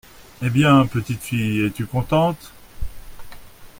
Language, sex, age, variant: French, male, 40-49, Français de métropole